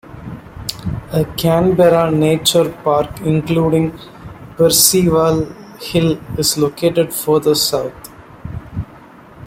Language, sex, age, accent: English, male, under 19, India and South Asia (India, Pakistan, Sri Lanka)